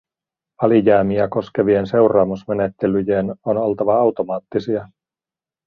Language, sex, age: Finnish, male, 40-49